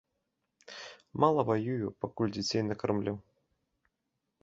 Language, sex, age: Belarusian, male, 30-39